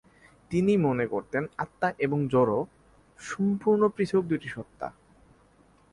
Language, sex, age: Bengali, male, 19-29